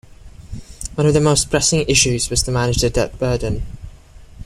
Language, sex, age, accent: English, male, 19-29, Filipino